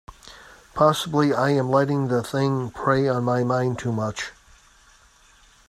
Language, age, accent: English, 40-49, United States English